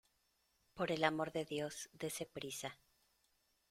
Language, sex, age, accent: Spanish, female, 40-49, México